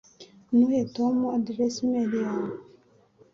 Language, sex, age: Kinyarwanda, male, 30-39